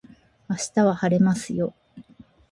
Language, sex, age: Japanese, female, 40-49